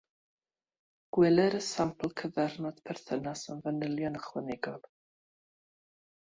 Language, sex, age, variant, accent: Welsh, female, 40-49, South-Western Welsh, Y Deyrnas Unedig Cymraeg